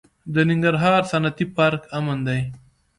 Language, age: Pashto, 19-29